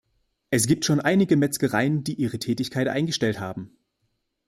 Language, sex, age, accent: German, male, 19-29, Deutschland Deutsch